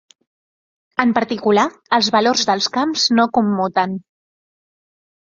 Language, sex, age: Catalan, female, 30-39